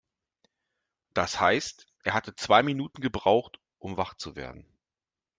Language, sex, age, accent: German, male, 40-49, Deutschland Deutsch